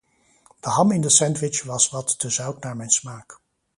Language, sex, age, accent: Dutch, male, 50-59, Nederlands Nederlands